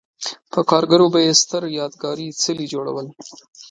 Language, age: Pashto, 19-29